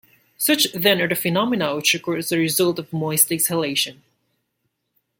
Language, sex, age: English, male, 19-29